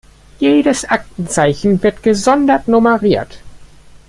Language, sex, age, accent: German, male, 19-29, Deutschland Deutsch